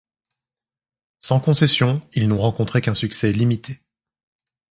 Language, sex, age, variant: French, male, 30-39, Français de métropole